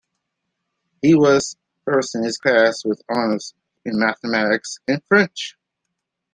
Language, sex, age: English, male, 40-49